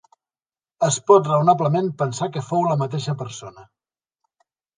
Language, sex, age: Catalan, male, 50-59